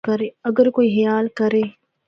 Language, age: Northern Hindko, 19-29